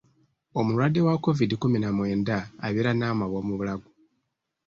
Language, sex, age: Ganda, male, 90+